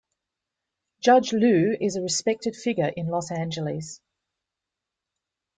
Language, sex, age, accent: English, female, 50-59, Australian English